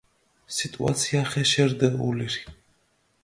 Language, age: Mingrelian, 30-39